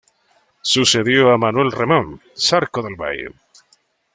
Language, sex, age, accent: Spanish, male, 30-39, América central